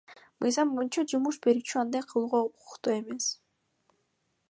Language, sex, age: Kyrgyz, female, under 19